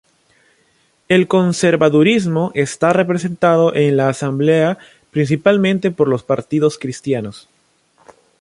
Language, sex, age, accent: Spanish, male, 30-39, Andino-Pacífico: Colombia, Perú, Ecuador, oeste de Bolivia y Venezuela andina